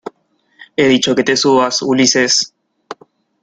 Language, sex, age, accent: Spanish, male, 19-29, Rioplatense: Argentina, Uruguay, este de Bolivia, Paraguay